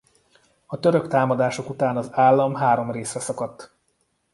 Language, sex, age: Hungarian, male, 30-39